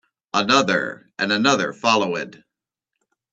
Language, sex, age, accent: English, male, 40-49, United States English